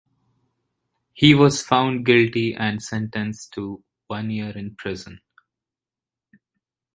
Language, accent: English, India and South Asia (India, Pakistan, Sri Lanka)